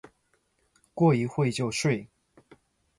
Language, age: Chinese, 30-39